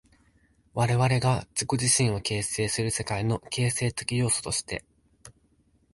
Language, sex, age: Japanese, male, 19-29